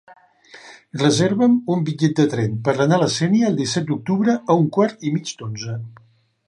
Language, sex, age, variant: Catalan, male, 70-79, Central